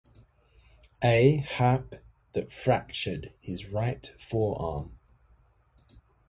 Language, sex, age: English, male, 40-49